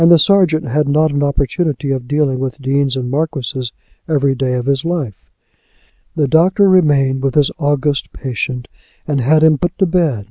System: none